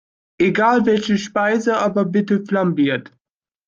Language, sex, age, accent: German, male, 40-49, Deutschland Deutsch